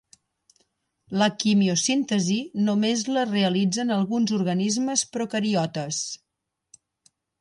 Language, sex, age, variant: Catalan, female, 50-59, Septentrional